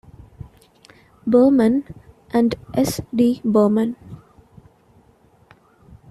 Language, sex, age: English, female, 19-29